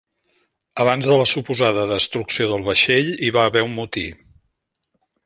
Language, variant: Catalan, Central